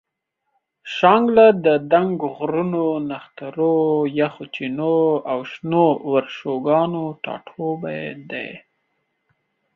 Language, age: Pashto, under 19